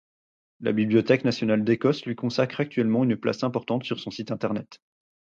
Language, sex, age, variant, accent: French, male, 30-39, Français d'Europe, Français de Belgique